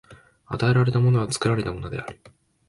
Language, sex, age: Japanese, male, under 19